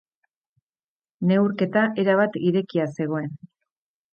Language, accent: Basque, Erdialdekoa edo Nafarra (Gipuzkoa, Nafarroa)